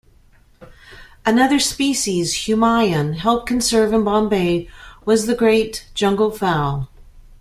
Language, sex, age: English, female, 40-49